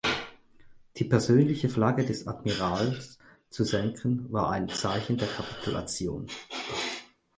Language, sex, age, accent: German, male, 30-39, Schweizerdeutsch